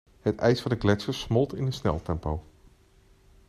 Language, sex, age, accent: Dutch, male, 40-49, Nederlands Nederlands